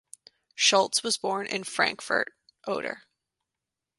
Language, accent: English, United States English